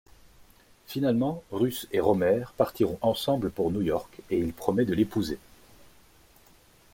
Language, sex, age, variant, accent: French, male, 30-39, Français d'Europe, Français de Belgique